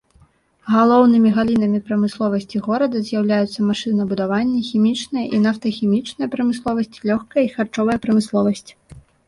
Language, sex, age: Belarusian, female, 19-29